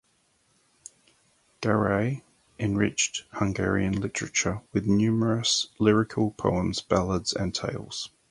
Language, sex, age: English, male, 40-49